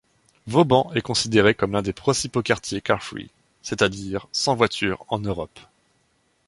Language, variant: French, Français de métropole